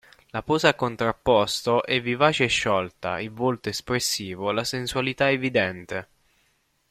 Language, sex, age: Italian, male, 19-29